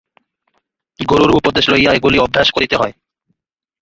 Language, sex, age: Bengali, male, 19-29